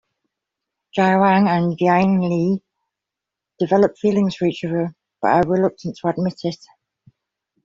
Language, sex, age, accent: English, female, 40-49, England English